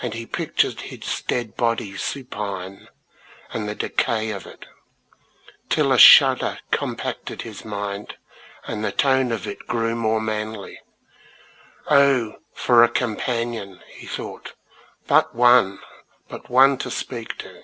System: none